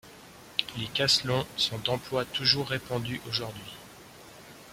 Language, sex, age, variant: French, male, 50-59, Français de métropole